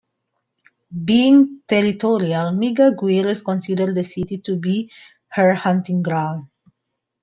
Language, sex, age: English, female, 30-39